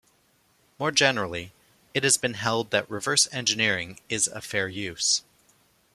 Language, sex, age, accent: English, male, 30-39, Canadian English